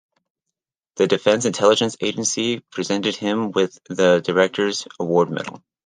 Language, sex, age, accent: English, male, 30-39, United States English